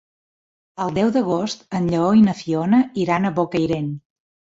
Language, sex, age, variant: Catalan, female, 50-59, Central